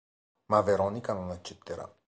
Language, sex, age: Italian, male, 40-49